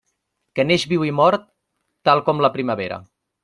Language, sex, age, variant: Catalan, male, 30-39, Nord-Occidental